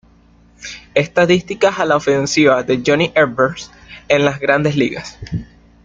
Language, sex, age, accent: Spanish, male, 19-29, Caribe: Cuba, Venezuela, Puerto Rico, República Dominicana, Panamá, Colombia caribeña, México caribeño, Costa del golfo de México